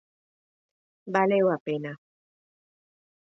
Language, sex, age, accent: Galician, female, 50-59, Oriental (común en zona oriental)